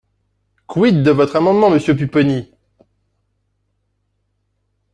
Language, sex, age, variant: French, male, 40-49, Français de métropole